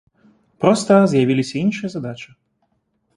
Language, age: Belarusian, 19-29